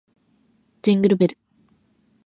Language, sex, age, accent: Japanese, female, 19-29, 標準語